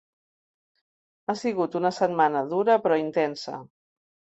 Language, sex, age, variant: Catalan, female, 50-59, Central